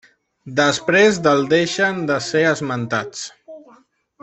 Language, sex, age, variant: Catalan, male, 30-39, Central